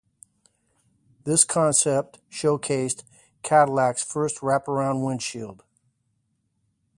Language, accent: English, United States English